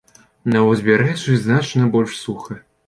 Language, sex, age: Belarusian, male, 19-29